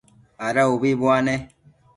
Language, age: Matsés, 19-29